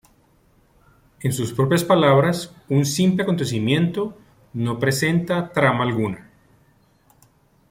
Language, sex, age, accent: Spanish, male, 40-49, Caribe: Cuba, Venezuela, Puerto Rico, República Dominicana, Panamá, Colombia caribeña, México caribeño, Costa del golfo de México